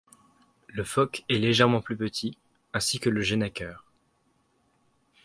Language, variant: French, Français de métropole